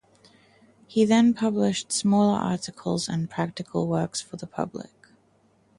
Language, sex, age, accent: English, female, 19-29, Southern African (South Africa, Zimbabwe, Namibia)